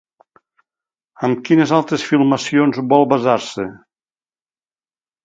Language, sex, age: Catalan, male, 60-69